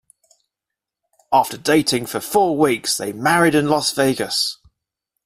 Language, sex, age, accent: English, male, 30-39, England English